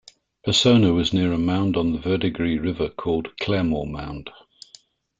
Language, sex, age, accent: English, male, 60-69, England English